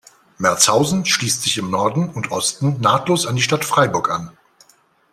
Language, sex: German, male